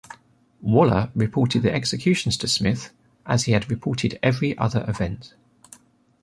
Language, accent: English, England English